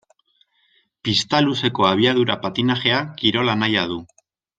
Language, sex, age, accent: Basque, male, 19-29, Mendebalekoa (Araba, Bizkaia, Gipuzkoako mendebaleko herri batzuk)